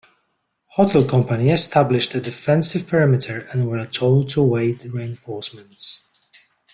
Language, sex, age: English, male, 40-49